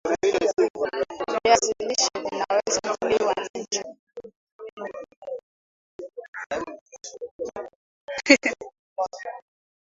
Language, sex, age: Swahili, female, 19-29